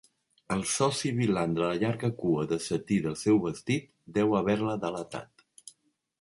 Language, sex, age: Catalan, male, 50-59